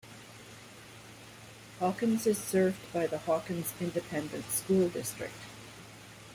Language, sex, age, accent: English, female, 60-69, Canadian English